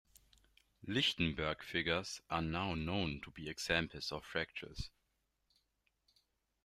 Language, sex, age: English, male, under 19